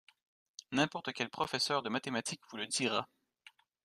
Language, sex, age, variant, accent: French, male, 19-29, Français d'Amérique du Nord, Français du Canada